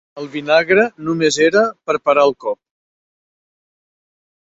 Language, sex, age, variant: Catalan, male, 60-69, Central